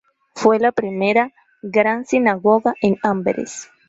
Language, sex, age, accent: Spanish, female, 19-29, Andino-Pacífico: Colombia, Perú, Ecuador, oeste de Bolivia y Venezuela andina